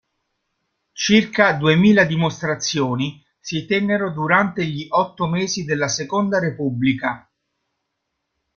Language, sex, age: Italian, male, 40-49